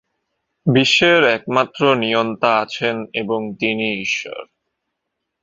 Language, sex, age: Bengali, male, 19-29